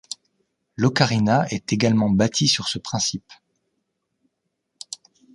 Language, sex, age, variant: French, male, 30-39, Français de métropole